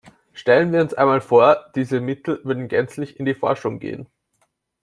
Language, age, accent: German, 19-29, Österreichisches Deutsch